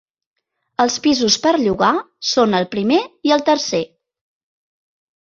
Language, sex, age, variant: Catalan, female, 40-49, Central